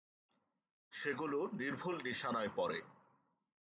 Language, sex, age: Bengali, male, 40-49